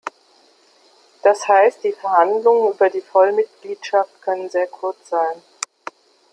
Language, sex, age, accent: German, female, 50-59, Deutschland Deutsch